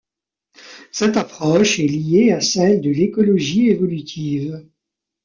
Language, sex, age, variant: French, male, 40-49, Français de métropole